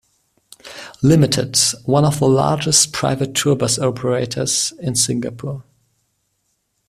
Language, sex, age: English, male, 19-29